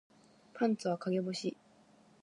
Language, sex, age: Japanese, female, 19-29